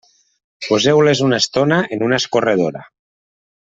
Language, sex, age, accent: Catalan, male, 40-49, valencià